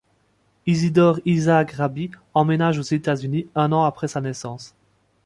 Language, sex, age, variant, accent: French, male, 19-29, Français d'Europe, Français de Belgique